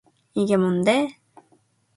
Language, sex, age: Korean, female, 19-29